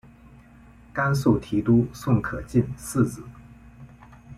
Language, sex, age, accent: Chinese, male, 19-29, 出生地：河北省